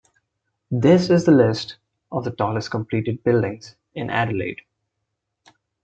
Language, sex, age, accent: English, male, 19-29, India and South Asia (India, Pakistan, Sri Lanka)